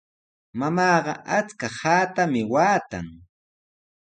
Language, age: Sihuas Ancash Quechua, 19-29